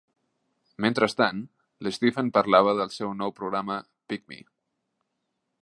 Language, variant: Catalan, Central